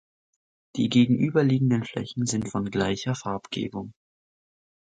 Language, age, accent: German, under 19, Deutschland Deutsch